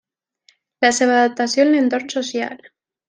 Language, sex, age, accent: Catalan, female, 19-29, valencià